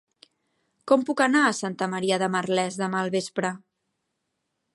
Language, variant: Catalan, Central